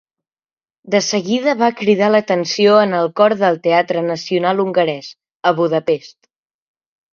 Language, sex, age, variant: Catalan, male, under 19, Central